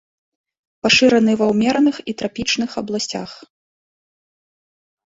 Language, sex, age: Belarusian, female, 19-29